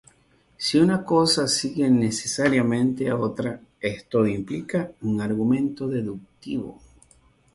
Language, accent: Spanish, Caribe: Cuba, Venezuela, Puerto Rico, República Dominicana, Panamá, Colombia caribeña, México caribeño, Costa del golfo de México